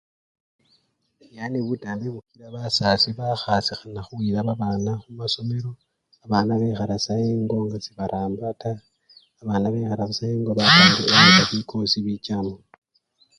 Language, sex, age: Luyia, male, 19-29